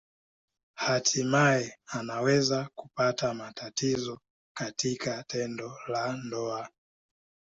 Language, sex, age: Swahili, male, 19-29